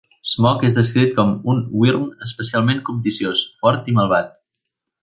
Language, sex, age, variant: Catalan, male, 19-29, Central